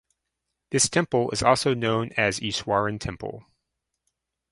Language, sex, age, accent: English, male, 30-39, United States English